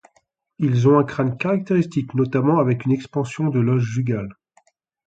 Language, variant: French, Français de métropole